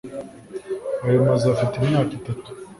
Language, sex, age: Kinyarwanda, male, 19-29